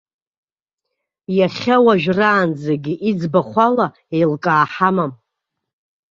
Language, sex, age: Abkhazian, female, 30-39